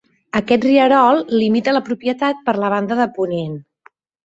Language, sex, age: Catalan, female, 40-49